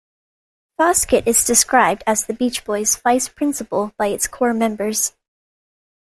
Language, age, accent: English, 19-29, United States English